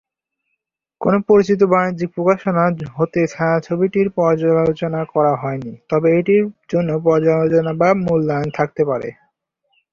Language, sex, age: Bengali, male, under 19